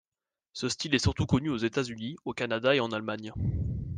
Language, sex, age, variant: French, male, 19-29, Français de métropole